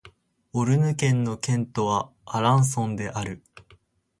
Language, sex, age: Japanese, male, under 19